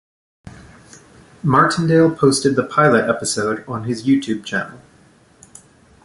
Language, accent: English, United States English